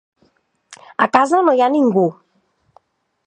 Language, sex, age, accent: Catalan, female, 30-39, central; nord-occidental